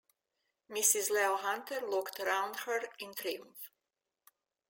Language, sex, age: English, female, 60-69